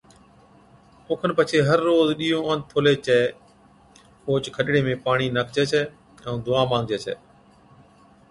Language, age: Od, 50-59